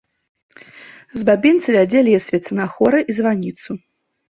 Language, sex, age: Belarusian, female, 30-39